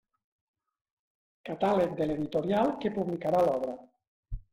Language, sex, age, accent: Catalan, male, 50-59, valencià